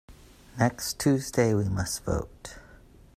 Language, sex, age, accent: English, male, 40-49, United States English